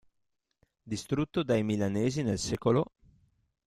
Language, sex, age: Italian, male, 30-39